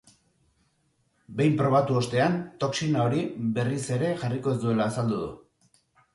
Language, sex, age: Basque, male, 40-49